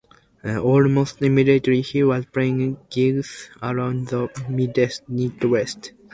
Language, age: English, 19-29